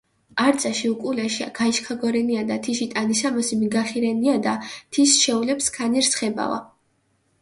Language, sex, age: Mingrelian, female, 19-29